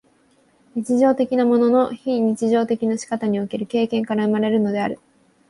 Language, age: Japanese, 19-29